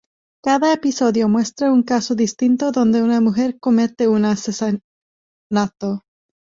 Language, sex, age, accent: Spanish, female, 19-29, México